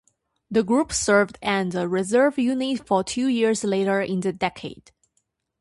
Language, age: English, under 19